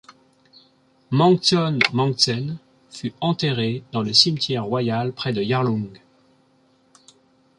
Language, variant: French, Français de métropole